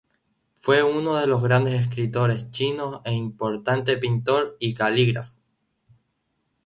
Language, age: Spanish, 19-29